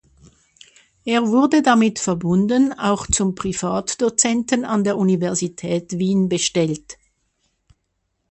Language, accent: German, Schweizerdeutsch